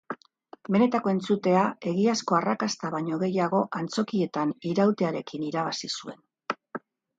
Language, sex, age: Basque, female, 60-69